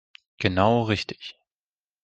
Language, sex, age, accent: German, male, 30-39, Deutschland Deutsch